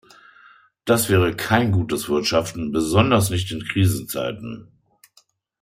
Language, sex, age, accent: German, male, 50-59, Deutschland Deutsch